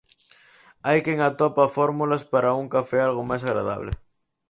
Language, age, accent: Galician, 19-29, Atlántico (seseo e gheada)